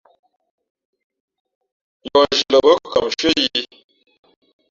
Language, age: Fe'fe', 50-59